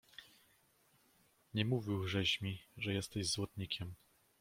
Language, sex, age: Polish, male, 40-49